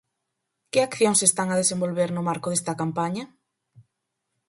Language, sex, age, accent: Galician, female, 19-29, Normativo (estándar)